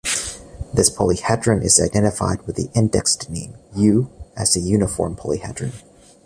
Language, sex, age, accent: English, male, 19-29, United States English